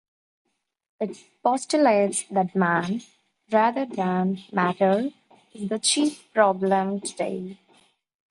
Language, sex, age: English, female, 19-29